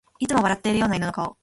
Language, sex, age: Japanese, female, 19-29